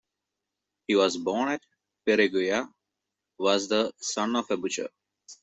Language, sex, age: English, male, 30-39